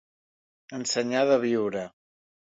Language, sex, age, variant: Catalan, male, 30-39, Central